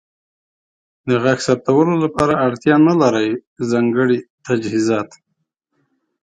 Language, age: Pashto, 40-49